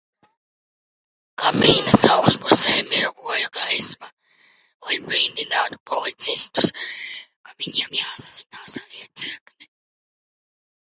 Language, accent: Latvian, bez akcenta